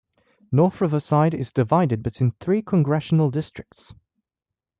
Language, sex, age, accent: English, male, 19-29, England English